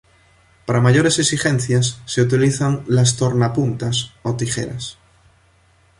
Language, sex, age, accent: Spanish, male, 19-29, España: Norte peninsular (Asturias, Castilla y León, Cantabria, País Vasco, Navarra, Aragón, La Rioja, Guadalajara, Cuenca)